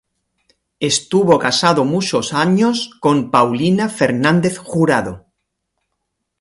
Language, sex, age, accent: Spanish, male, 50-59, España: Sur peninsular (Andalucia, Extremadura, Murcia)